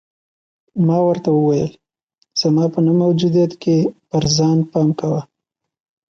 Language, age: Pashto, 19-29